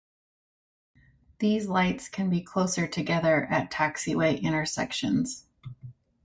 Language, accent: English, United States English